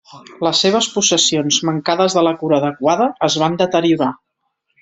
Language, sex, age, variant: Catalan, female, 40-49, Central